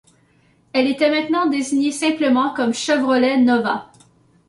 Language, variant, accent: French, Français d'Amérique du Nord, Français du Canada